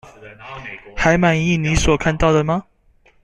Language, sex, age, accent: Chinese, male, 19-29, 出生地：新北市